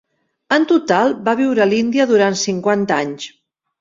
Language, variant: Catalan, Central